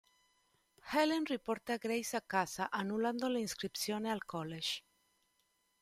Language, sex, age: Italian, female, 40-49